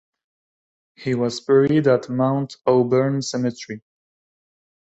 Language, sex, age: English, male, under 19